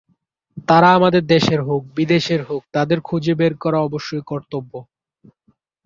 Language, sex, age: Bengali, male, under 19